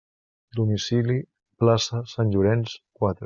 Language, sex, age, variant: Catalan, male, 40-49, Central